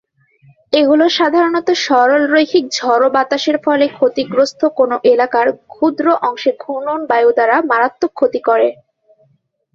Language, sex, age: Bengali, female, 19-29